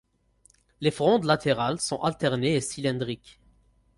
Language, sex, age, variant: French, male, 19-29, Français du nord de l'Afrique